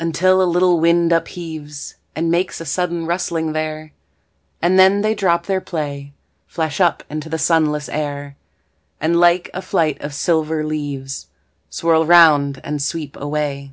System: none